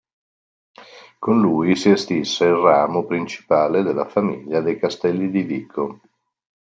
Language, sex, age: Italian, male, 50-59